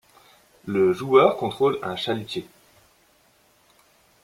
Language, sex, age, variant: French, male, 30-39, Français de métropole